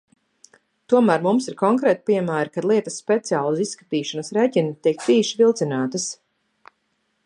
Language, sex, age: Latvian, female, 40-49